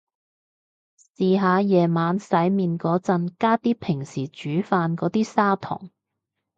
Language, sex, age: Cantonese, female, 30-39